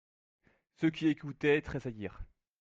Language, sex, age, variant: French, male, 30-39, Français de métropole